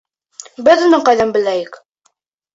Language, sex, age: Bashkir, male, under 19